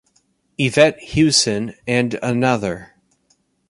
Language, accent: English, United States English